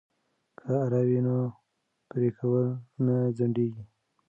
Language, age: Pashto, 19-29